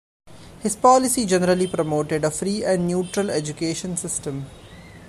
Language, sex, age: English, male, 19-29